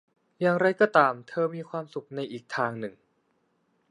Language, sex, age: Thai, male, 19-29